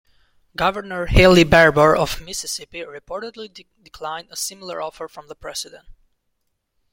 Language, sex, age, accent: English, male, 19-29, United States English